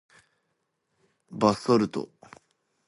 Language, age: English, 19-29